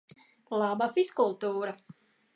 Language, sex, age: Latvian, female, 40-49